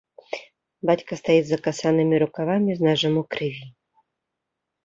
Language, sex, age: Belarusian, female, 30-39